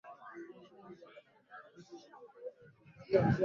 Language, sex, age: Swahili, male, 19-29